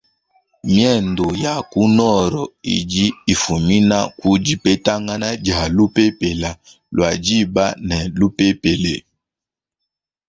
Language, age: Luba-Lulua, 19-29